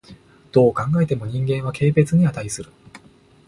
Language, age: Japanese, 19-29